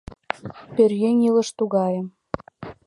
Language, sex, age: Mari, female, under 19